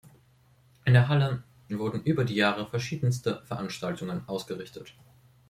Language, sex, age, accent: German, male, 19-29, Deutschland Deutsch